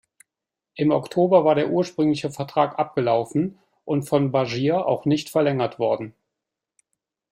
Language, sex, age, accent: German, male, 50-59, Deutschland Deutsch